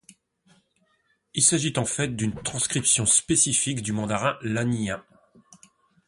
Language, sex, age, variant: French, male, 40-49, Français de métropole